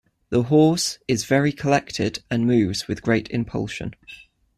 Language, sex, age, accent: English, male, 19-29, England English